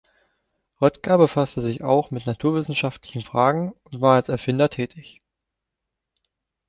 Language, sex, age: German, male, 19-29